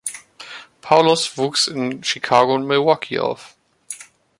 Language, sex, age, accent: German, male, 30-39, Deutschland Deutsch